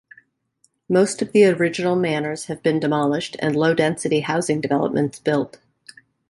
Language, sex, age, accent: English, female, 40-49, United States English